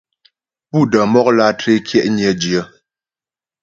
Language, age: Ghomala, 19-29